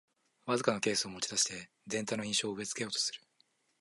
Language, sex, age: Japanese, male, 19-29